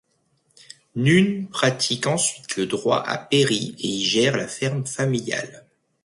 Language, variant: French, Français de métropole